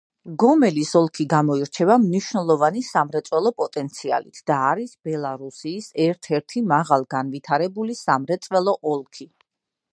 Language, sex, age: Georgian, female, 30-39